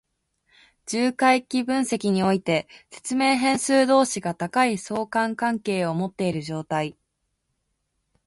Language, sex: Japanese, female